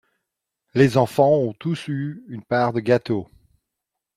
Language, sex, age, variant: French, male, 40-49, Français d'Europe